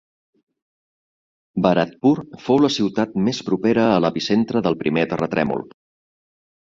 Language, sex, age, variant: Catalan, male, 40-49, Septentrional